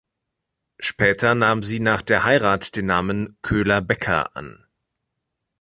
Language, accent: German, Deutschland Deutsch